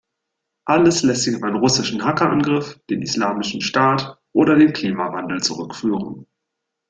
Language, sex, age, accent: German, male, 30-39, Deutschland Deutsch